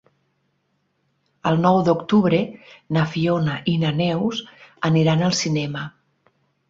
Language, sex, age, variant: Catalan, female, 50-59, Nord-Occidental